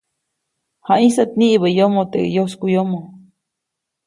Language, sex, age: Copainalá Zoque, female, 19-29